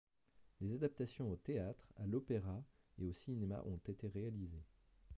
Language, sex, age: French, male, 30-39